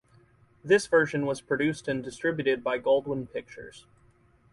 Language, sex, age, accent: English, male, 30-39, United States English